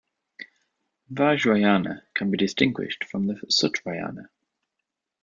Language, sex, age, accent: English, male, 19-29, England English